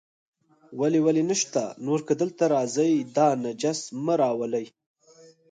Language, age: Pashto, 19-29